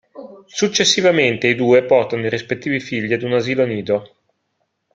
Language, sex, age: Italian, male, 40-49